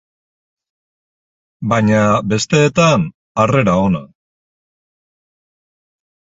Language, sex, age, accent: Basque, male, 50-59, Mendebalekoa (Araba, Bizkaia, Gipuzkoako mendebaleko herri batzuk)